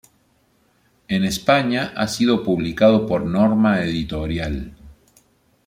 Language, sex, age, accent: Spanish, male, 50-59, Rioplatense: Argentina, Uruguay, este de Bolivia, Paraguay